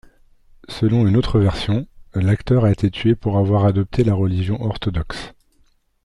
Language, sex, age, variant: French, male, 40-49, Français de métropole